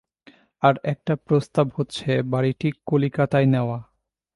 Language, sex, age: Bengali, male, 19-29